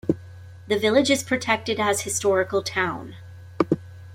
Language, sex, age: English, female, 40-49